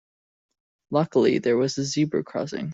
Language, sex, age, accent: English, male, 19-29, Canadian English